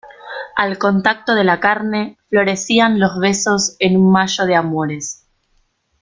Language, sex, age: Spanish, female, 30-39